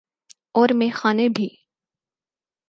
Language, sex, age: Urdu, female, 19-29